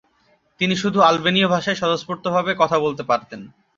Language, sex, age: Bengali, male, 19-29